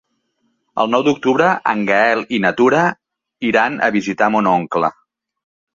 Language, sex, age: Catalan, male, 40-49